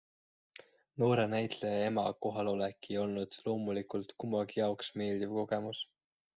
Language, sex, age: Estonian, male, 19-29